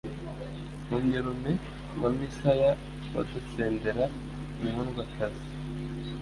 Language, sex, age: Kinyarwanda, male, 30-39